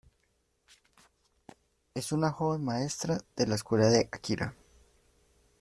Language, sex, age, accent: Spanish, male, 19-29, Andino-Pacífico: Colombia, Perú, Ecuador, oeste de Bolivia y Venezuela andina